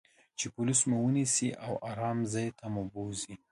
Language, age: Pashto, 19-29